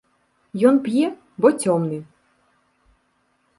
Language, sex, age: Belarusian, female, 30-39